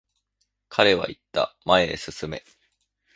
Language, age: Japanese, 19-29